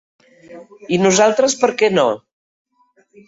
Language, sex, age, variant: Catalan, female, 50-59, Septentrional